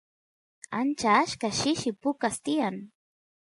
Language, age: Santiago del Estero Quichua, 30-39